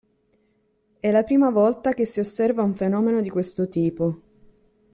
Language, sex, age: Italian, female, 30-39